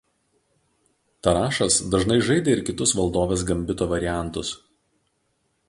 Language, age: Lithuanian, 40-49